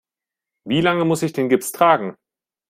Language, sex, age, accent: German, male, 19-29, Deutschland Deutsch